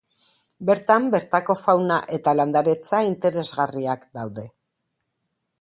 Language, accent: Basque, Mendebalekoa (Araba, Bizkaia, Gipuzkoako mendebaleko herri batzuk)